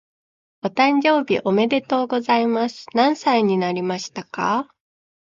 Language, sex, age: Japanese, female, 19-29